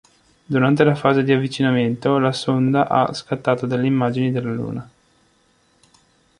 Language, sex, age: Italian, male, 19-29